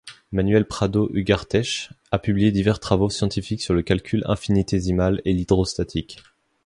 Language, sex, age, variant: French, male, 19-29, Français de métropole